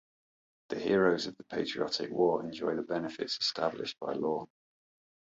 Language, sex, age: English, male, 40-49